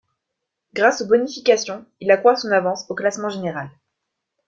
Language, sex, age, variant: French, female, under 19, Français de métropole